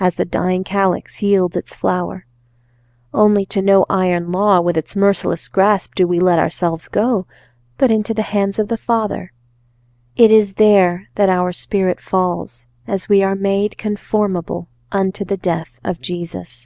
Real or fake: real